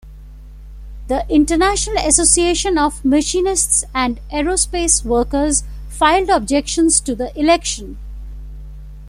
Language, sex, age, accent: English, female, 50-59, India and South Asia (India, Pakistan, Sri Lanka)